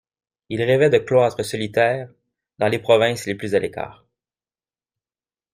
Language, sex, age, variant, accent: French, male, 30-39, Français d'Amérique du Nord, Français du Canada